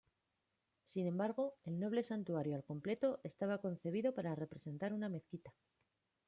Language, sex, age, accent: Spanish, female, 30-39, España: Norte peninsular (Asturias, Castilla y León, Cantabria, País Vasco, Navarra, Aragón, La Rioja, Guadalajara, Cuenca)